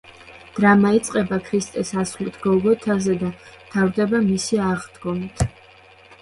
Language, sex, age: Georgian, female, 19-29